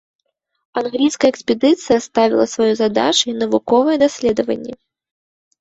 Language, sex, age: Belarusian, female, 19-29